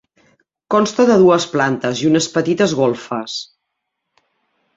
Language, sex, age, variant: Catalan, female, 50-59, Central